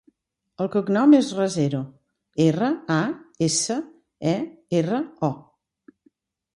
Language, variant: Catalan, Central